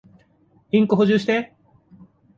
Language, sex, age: Japanese, male, 40-49